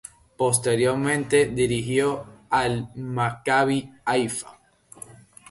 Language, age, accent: Spanish, 19-29, Caribe: Cuba, Venezuela, Puerto Rico, República Dominicana, Panamá, Colombia caribeña, México caribeño, Costa del golfo de México